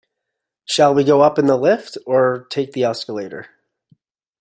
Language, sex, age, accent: English, male, 30-39, United States English